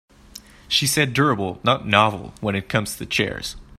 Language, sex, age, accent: English, male, 19-29, Canadian English